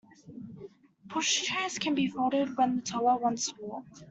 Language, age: English, under 19